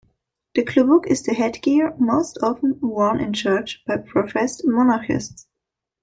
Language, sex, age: English, female, 19-29